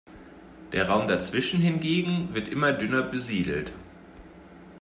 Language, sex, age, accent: German, male, 19-29, Deutschland Deutsch